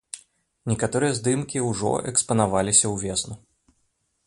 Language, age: Belarusian, 30-39